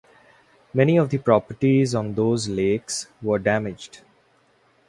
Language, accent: English, India and South Asia (India, Pakistan, Sri Lanka)